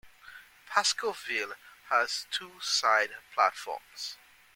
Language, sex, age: English, male, 40-49